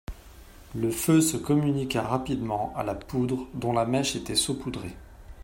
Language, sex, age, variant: French, male, 40-49, Français de métropole